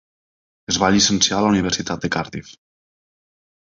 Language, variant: Catalan, Nord-Occidental